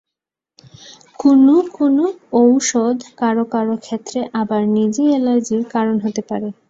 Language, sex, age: Bengali, female, 19-29